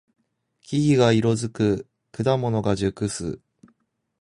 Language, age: Japanese, 19-29